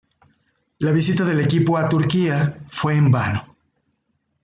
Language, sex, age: Spanish, male, 40-49